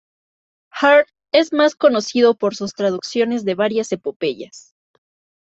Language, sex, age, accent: Spanish, female, 19-29, México